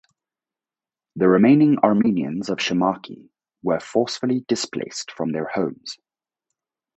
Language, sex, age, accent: English, male, 30-39, United States English